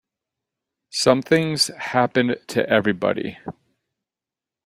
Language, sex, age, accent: English, male, 40-49, United States English